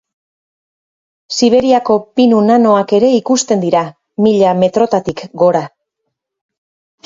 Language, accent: Basque, Erdialdekoa edo Nafarra (Gipuzkoa, Nafarroa)